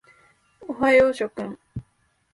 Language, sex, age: Japanese, female, 19-29